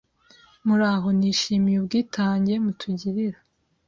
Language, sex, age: Kinyarwanda, female, 19-29